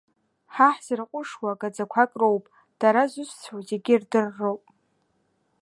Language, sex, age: Abkhazian, female, 19-29